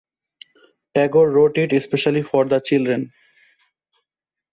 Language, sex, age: English, male, 30-39